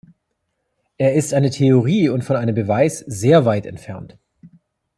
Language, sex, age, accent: German, male, 40-49, Deutschland Deutsch